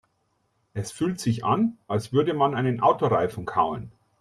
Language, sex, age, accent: German, male, 40-49, Deutschland Deutsch